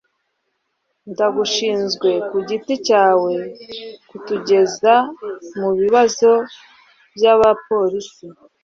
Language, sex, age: Kinyarwanda, female, 19-29